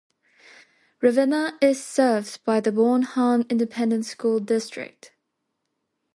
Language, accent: English, England English